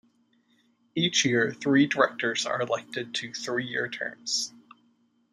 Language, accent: English, United States English